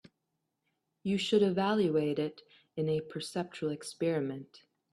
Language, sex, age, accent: English, female, 19-29, United States English